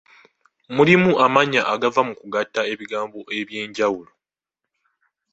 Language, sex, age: Ganda, male, 19-29